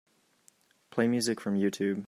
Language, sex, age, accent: English, male, 19-29, United States English